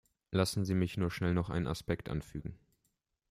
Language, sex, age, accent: German, male, 19-29, Deutschland Deutsch